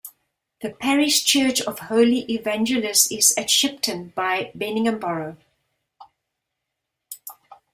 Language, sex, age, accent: English, female, 60-69, Southern African (South Africa, Zimbabwe, Namibia)